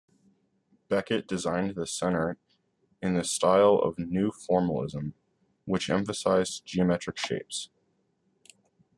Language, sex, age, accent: English, male, under 19, United States English